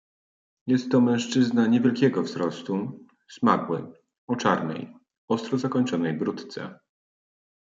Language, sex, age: Polish, male, 30-39